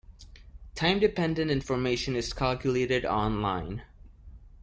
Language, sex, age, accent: English, male, 19-29, United States English